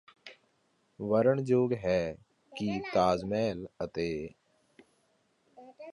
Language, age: Punjabi, 30-39